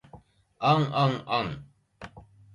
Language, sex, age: Japanese, male, 40-49